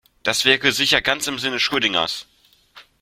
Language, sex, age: German, male, 19-29